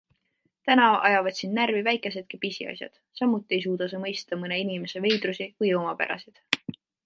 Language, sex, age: Estonian, female, 19-29